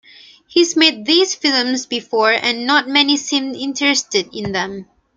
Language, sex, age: English, female, 19-29